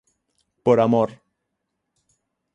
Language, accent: Galician, Oriental (común en zona oriental); Normativo (estándar)